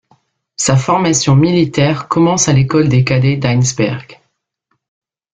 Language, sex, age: French, female, 40-49